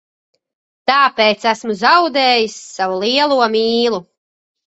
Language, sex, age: Latvian, female, 40-49